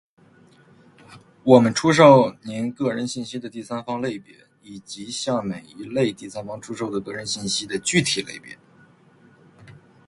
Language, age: Chinese, 30-39